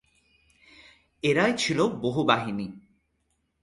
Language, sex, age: Bengali, male, 19-29